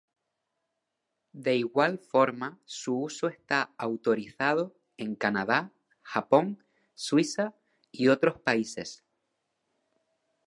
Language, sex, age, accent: Spanish, male, 19-29, España: Islas Canarias